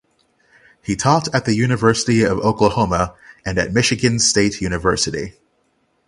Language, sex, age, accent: English, male, 30-39, United States English; England English